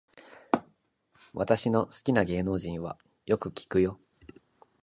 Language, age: Japanese, 19-29